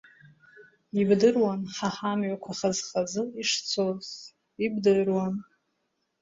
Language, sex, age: Abkhazian, female, 30-39